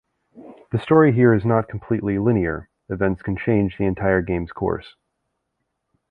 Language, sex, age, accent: English, male, 30-39, United States English